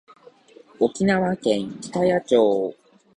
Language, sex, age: Japanese, male, under 19